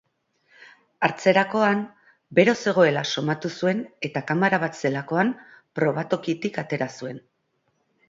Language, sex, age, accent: Basque, female, 40-49, Erdialdekoa edo Nafarra (Gipuzkoa, Nafarroa)